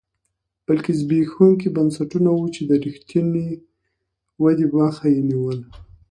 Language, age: Pashto, 19-29